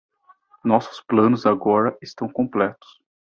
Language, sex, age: Portuguese, male, 19-29